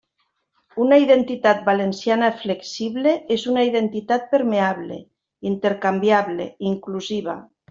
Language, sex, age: Catalan, female, 50-59